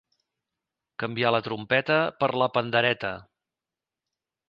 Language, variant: Catalan, Central